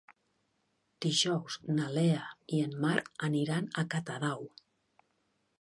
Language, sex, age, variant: Catalan, female, 40-49, Nord-Occidental